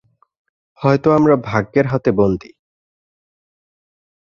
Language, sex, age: Bengali, male, 19-29